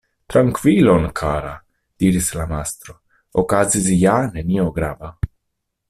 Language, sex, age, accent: Esperanto, male, 30-39, Internacia